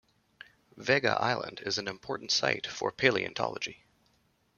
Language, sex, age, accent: English, male, 30-39, Canadian English